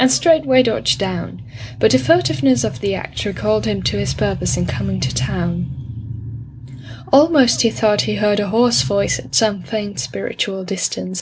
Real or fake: real